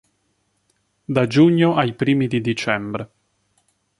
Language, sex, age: Italian, male, 30-39